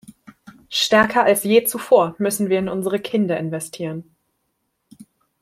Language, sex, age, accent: German, female, 19-29, Deutschland Deutsch